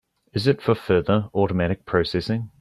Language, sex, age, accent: English, male, under 19, New Zealand English